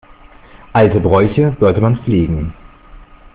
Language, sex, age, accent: German, male, 30-39, Deutschland Deutsch